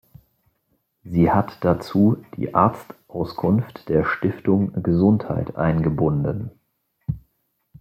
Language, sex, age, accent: German, male, 40-49, Deutschland Deutsch